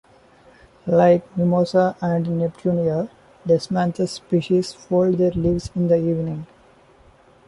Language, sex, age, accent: English, male, 19-29, India and South Asia (India, Pakistan, Sri Lanka)